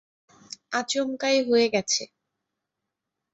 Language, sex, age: Bengali, male, 19-29